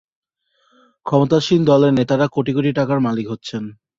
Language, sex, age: Bengali, male, 19-29